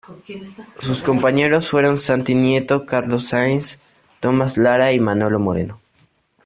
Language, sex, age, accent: Spanish, male, under 19, México